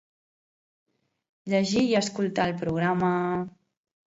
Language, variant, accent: Catalan, Central, central